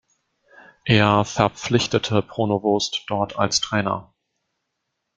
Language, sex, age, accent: German, male, 19-29, Deutschland Deutsch